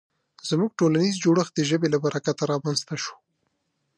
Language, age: Pashto, 19-29